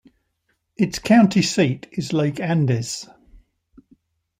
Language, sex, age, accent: English, male, 60-69, England English